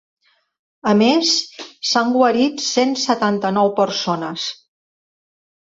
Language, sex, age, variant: Catalan, female, 50-59, Central